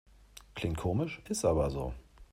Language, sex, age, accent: German, male, 30-39, Deutschland Deutsch